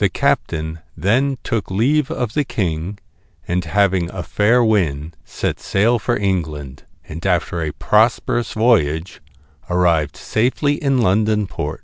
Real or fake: real